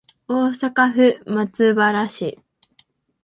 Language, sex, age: Japanese, female, 19-29